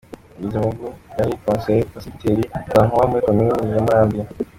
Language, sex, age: Kinyarwanda, male, under 19